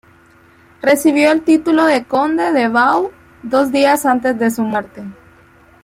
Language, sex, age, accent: Spanish, female, 19-29, América central